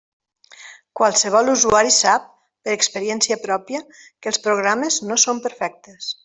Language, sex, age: Catalan, female, 50-59